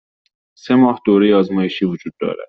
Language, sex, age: Persian, male, 19-29